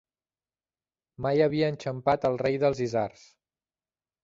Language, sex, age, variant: Catalan, male, 30-39, Central